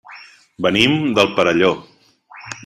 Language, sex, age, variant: Catalan, male, 30-39, Central